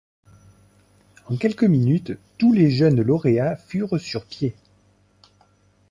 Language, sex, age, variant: French, male, 40-49, Français de métropole